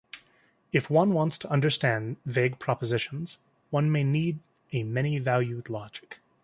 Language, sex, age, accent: English, male, 30-39, United States English